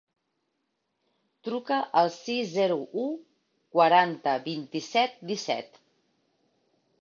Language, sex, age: Catalan, female, 40-49